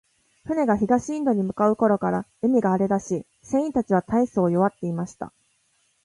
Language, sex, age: Japanese, male, 19-29